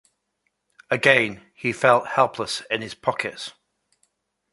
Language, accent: English, England English